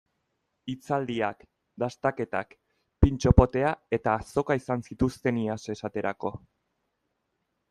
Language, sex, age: Basque, male, 30-39